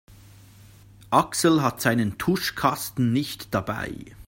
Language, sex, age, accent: German, male, 30-39, Schweizerdeutsch